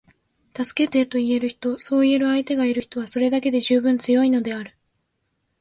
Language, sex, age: Japanese, female, under 19